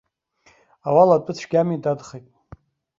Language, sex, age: Abkhazian, male, 40-49